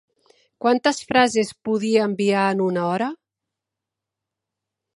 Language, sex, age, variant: Catalan, female, 40-49, Central